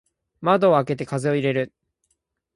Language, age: Japanese, 19-29